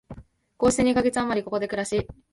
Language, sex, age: Japanese, female, 19-29